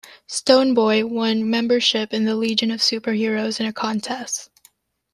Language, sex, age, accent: English, female, under 19, United States English